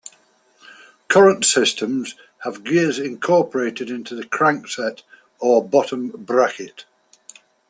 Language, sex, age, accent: English, male, 60-69, England English